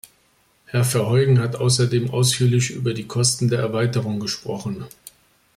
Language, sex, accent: German, male, Deutschland Deutsch